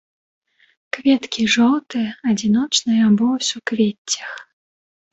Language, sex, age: Belarusian, female, 19-29